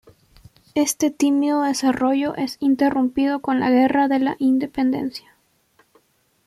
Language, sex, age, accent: Spanish, female, under 19, Andino-Pacífico: Colombia, Perú, Ecuador, oeste de Bolivia y Venezuela andina